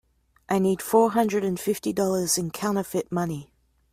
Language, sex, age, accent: English, female, 30-39, Australian English